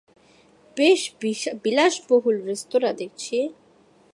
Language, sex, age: Bengali, female, 19-29